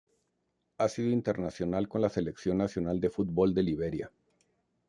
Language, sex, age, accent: Spanish, male, 40-49, México